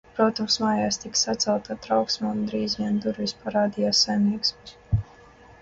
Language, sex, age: Latvian, female, 19-29